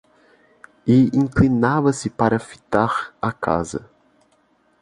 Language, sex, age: Portuguese, male, 19-29